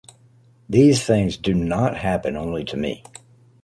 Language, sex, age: English, male, 50-59